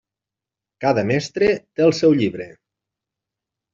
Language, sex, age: Catalan, male, 40-49